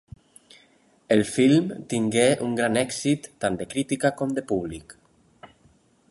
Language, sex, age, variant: Catalan, male, 30-39, Alacantí